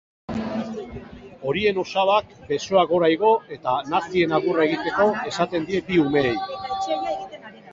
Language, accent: Basque, Erdialdekoa edo Nafarra (Gipuzkoa, Nafarroa)